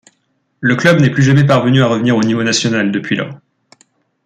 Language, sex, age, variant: French, male, 19-29, Français de métropole